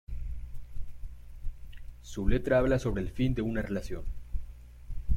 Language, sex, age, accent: Spanish, male, 19-29, México